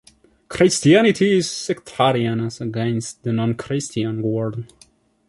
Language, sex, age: English, male, 19-29